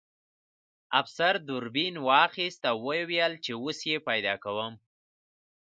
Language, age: Pashto, 19-29